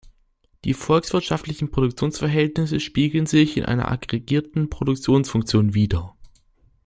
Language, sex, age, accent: German, male, under 19, Deutschland Deutsch